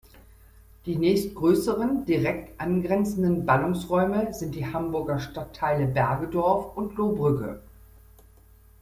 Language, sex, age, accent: German, female, 50-59, Deutschland Deutsch